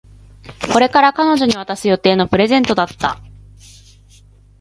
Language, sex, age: Japanese, female, 30-39